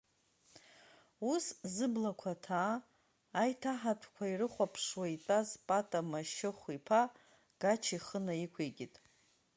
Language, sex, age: Abkhazian, female, 40-49